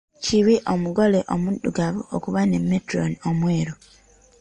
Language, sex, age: Ganda, male, 19-29